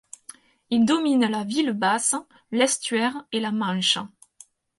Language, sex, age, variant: French, female, 30-39, Français de métropole